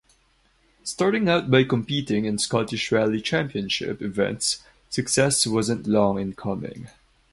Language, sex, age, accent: English, male, 19-29, Filipino